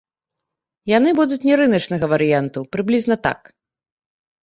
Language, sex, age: Belarusian, female, 30-39